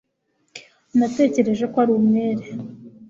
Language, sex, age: Kinyarwanda, female, 19-29